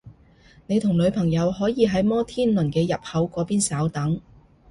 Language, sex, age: Cantonese, female, 30-39